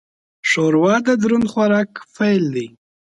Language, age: Pashto, 19-29